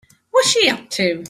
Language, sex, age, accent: English, female, 40-49, United States English